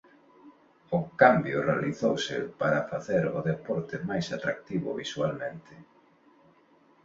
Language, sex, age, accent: Galician, male, 40-49, Neofalante